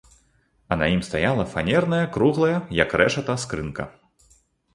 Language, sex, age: Belarusian, male, 30-39